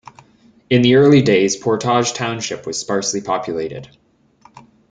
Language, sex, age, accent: English, male, 19-29, Canadian English